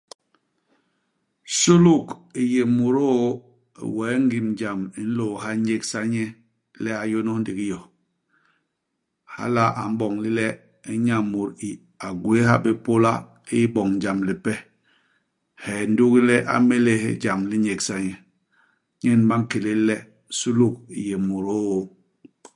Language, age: Basaa, 40-49